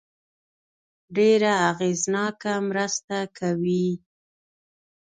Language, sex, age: Pashto, female, 19-29